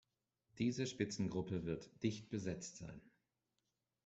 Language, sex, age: German, male, 50-59